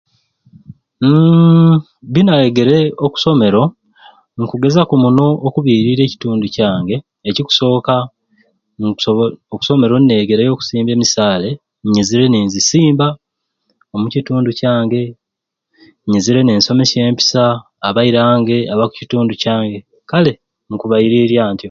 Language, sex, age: Ruuli, male, 30-39